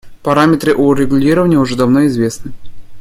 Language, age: Russian, 19-29